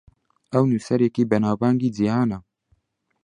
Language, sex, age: Central Kurdish, male, 19-29